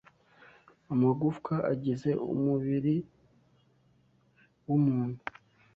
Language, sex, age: Kinyarwanda, male, 19-29